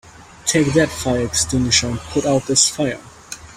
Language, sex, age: English, male, 19-29